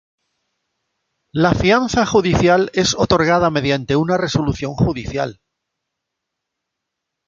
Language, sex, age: Spanish, female, 70-79